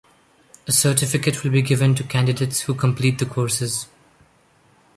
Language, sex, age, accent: English, male, 19-29, India and South Asia (India, Pakistan, Sri Lanka)